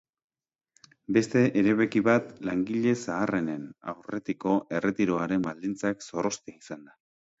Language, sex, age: Basque, male, 30-39